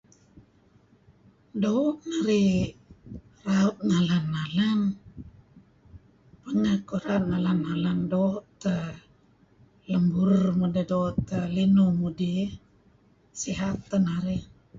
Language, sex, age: Kelabit, female, 50-59